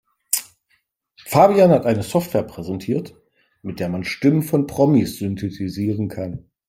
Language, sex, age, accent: German, male, 40-49, Deutschland Deutsch